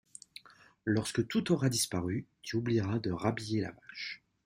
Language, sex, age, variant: French, male, 30-39, Français de métropole